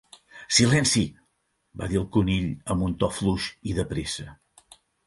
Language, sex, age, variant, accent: Catalan, male, 60-69, Central, central